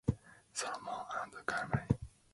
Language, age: English, 19-29